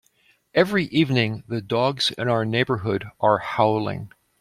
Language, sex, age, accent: English, male, 60-69, United States English